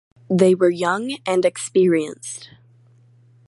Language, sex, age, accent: English, female, under 19, United States English